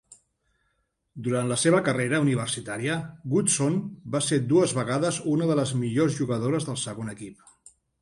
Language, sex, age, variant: Catalan, male, 50-59, Central